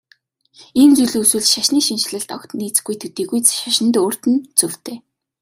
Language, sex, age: Mongolian, female, 19-29